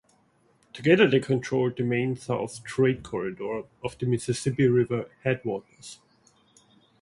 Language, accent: English, England English